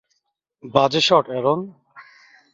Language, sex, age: Bengali, male, 30-39